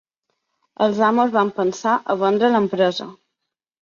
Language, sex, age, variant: Catalan, female, 30-39, Balear